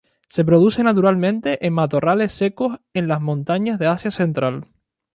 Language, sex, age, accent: Spanish, male, 19-29, España: Islas Canarias